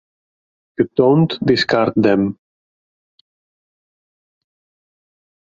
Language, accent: English, England English